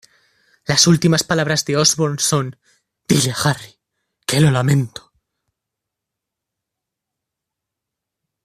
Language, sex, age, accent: Spanish, male, 19-29, España: Centro-Sur peninsular (Madrid, Toledo, Castilla-La Mancha)